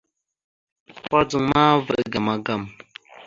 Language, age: Mada (Cameroon), 19-29